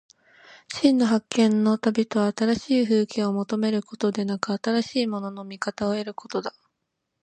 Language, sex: Japanese, female